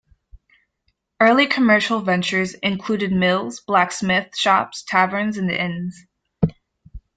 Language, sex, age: English, female, 19-29